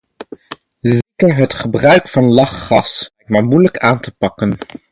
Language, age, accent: Dutch, 19-29, Nederlands Nederlands